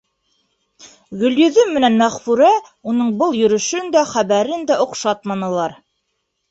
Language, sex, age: Bashkir, female, 30-39